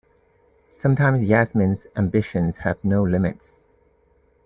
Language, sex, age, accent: English, male, 30-39, Canadian English